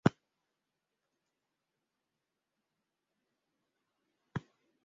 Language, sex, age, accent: Basque, female, 70-79, Mendebalekoa (Araba, Bizkaia, Gipuzkoako mendebaleko herri batzuk)